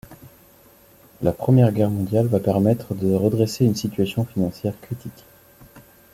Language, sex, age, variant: French, male, 40-49, Français de métropole